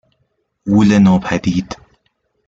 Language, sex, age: Persian, male, 19-29